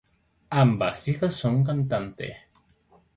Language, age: Spanish, 19-29